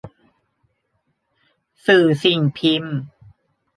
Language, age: Thai, 19-29